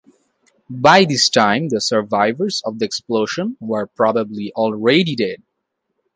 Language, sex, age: English, male, 19-29